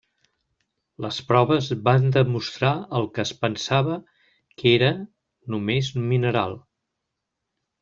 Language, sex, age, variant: Catalan, male, 60-69, Central